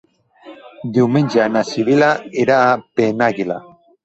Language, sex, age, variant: Catalan, male, 30-39, Central